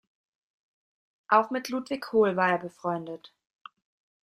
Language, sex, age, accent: German, female, 19-29, Deutschland Deutsch